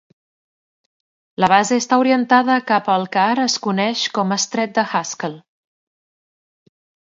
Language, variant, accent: Catalan, Central, central